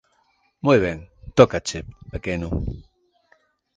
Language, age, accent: Galician, 40-49, Normativo (estándar)